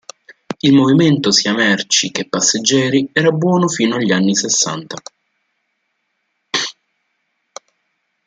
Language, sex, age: Italian, male, 19-29